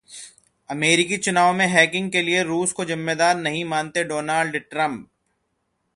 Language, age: Hindi, 30-39